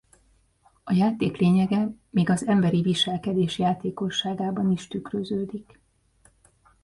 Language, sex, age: Hungarian, female, 40-49